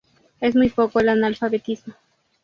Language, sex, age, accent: Spanish, female, under 19, México